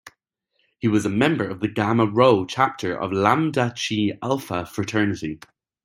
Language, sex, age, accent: English, male, 19-29, Irish English